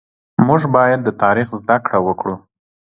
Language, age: Pashto, 30-39